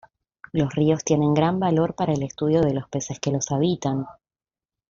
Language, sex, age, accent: Spanish, female, 30-39, Rioplatense: Argentina, Uruguay, este de Bolivia, Paraguay